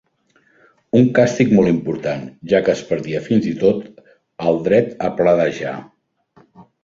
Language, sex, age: Catalan, male, 50-59